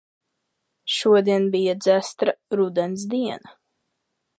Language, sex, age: Latvian, female, under 19